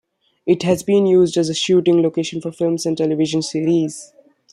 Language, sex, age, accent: English, male, under 19, India and South Asia (India, Pakistan, Sri Lanka)